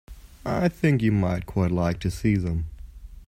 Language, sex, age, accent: English, male, 19-29, United States English